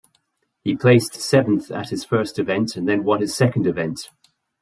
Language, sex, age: English, male, 50-59